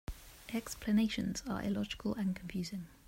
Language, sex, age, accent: English, female, 30-39, England English